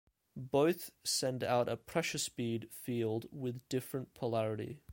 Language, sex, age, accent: English, male, 19-29, Australian English